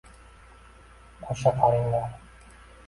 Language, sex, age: Uzbek, male, 19-29